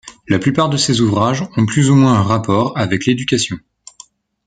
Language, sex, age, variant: French, male, 19-29, Français de métropole